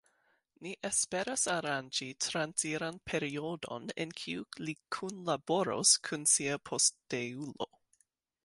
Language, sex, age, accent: Esperanto, female, 30-39, Internacia